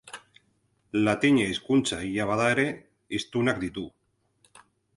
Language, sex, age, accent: Basque, male, 50-59, Mendebalekoa (Araba, Bizkaia, Gipuzkoako mendebaleko herri batzuk)